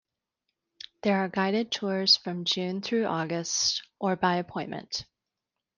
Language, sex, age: English, female, 40-49